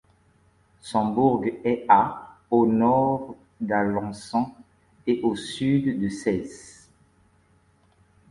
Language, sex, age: French, male, 30-39